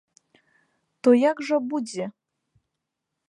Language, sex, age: Belarusian, female, 19-29